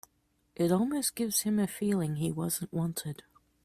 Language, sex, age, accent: English, female, 30-39, Australian English